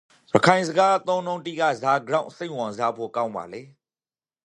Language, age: Rakhine, 30-39